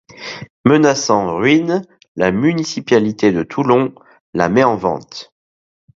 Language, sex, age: French, male, 40-49